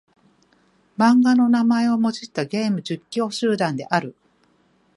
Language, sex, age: Japanese, female, 40-49